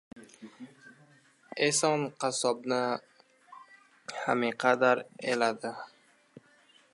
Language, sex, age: Uzbek, male, under 19